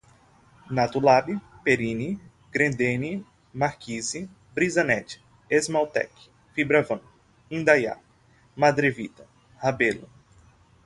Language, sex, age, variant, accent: Portuguese, male, 19-29, Portuguese (Brasil), Nordestino